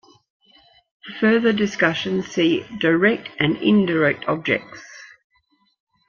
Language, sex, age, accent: English, female, 60-69, Australian English